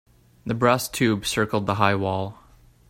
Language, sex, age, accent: English, male, 19-29, United States English